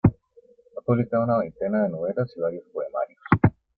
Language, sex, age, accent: Spanish, male, 50-59, América central